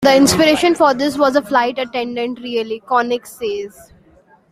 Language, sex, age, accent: English, female, 19-29, India and South Asia (India, Pakistan, Sri Lanka)